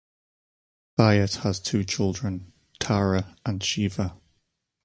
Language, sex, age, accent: English, male, 30-39, England English